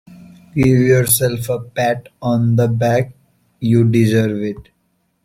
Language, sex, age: English, male, 19-29